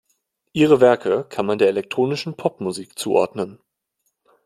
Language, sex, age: German, male, 19-29